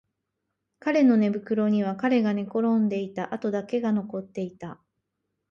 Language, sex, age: Japanese, female, 40-49